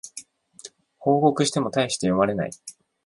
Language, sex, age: Japanese, male, 19-29